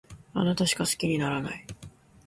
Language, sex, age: Japanese, female, 19-29